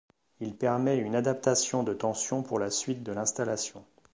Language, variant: French, Français de métropole